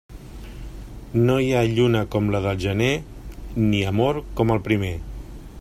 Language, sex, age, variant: Catalan, male, 50-59, Central